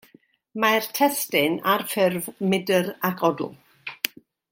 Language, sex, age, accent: Welsh, female, 60-69, Y Deyrnas Unedig Cymraeg